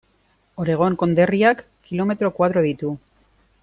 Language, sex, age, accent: Basque, female, 40-49, Erdialdekoa edo Nafarra (Gipuzkoa, Nafarroa)